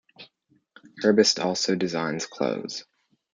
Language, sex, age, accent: English, male, under 19, Canadian English